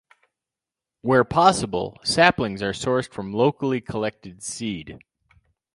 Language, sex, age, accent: English, male, 50-59, United States English